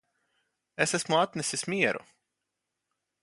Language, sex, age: Latvian, male, 19-29